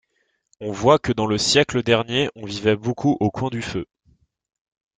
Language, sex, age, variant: French, male, 19-29, Français de métropole